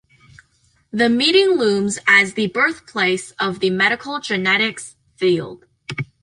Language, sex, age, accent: English, female, under 19, United States English